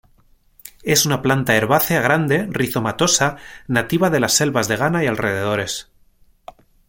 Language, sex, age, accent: Spanish, male, 30-39, España: Centro-Sur peninsular (Madrid, Toledo, Castilla-La Mancha)